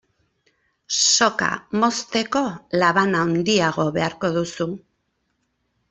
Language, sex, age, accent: Basque, female, 50-59, Erdialdekoa edo Nafarra (Gipuzkoa, Nafarroa)